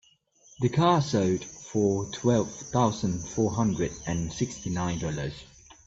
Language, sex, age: English, male, 19-29